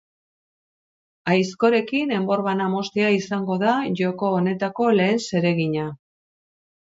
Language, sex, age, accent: Basque, female, 50-59, Mendebalekoa (Araba, Bizkaia, Gipuzkoako mendebaleko herri batzuk)